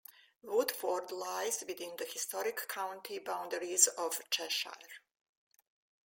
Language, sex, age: English, female, 60-69